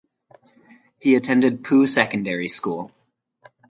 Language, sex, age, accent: English, male, 30-39, United States English